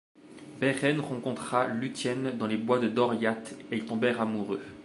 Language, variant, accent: French, Français d'Europe, Français de Suisse